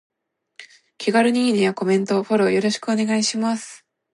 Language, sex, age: Japanese, female, 19-29